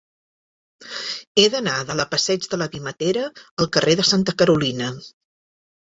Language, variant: Catalan, Central